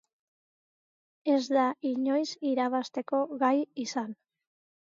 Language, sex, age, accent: Basque, female, 40-49, Mendebalekoa (Araba, Bizkaia, Gipuzkoako mendebaleko herri batzuk)